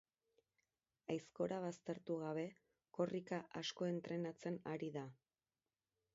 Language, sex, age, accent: Basque, female, 30-39, Erdialdekoa edo Nafarra (Gipuzkoa, Nafarroa)